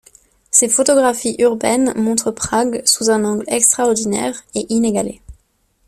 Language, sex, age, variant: French, female, 19-29, Français de métropole